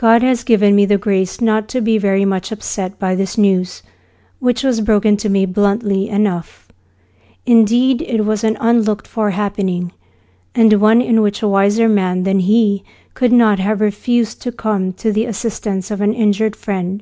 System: none